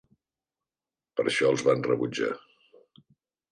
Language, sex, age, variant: Catalan, male, 50-59, Central